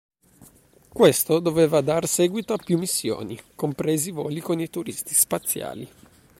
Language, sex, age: Italian, male, 19-29